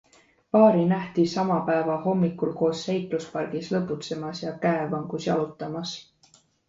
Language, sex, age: Estonian, female, 19-29